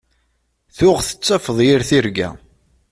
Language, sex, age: Kabyle, male, 30-39